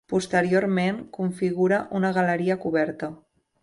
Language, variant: Catalan, Central